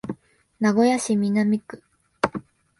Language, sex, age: Japanese, female, 19-29